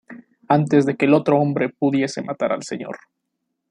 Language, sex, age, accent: Spanish, male, 19-29, México